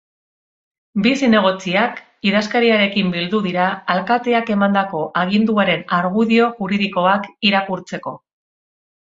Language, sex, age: Basque, female, 40-49